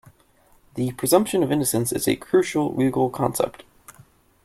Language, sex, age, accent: English, male, 19-29, United States English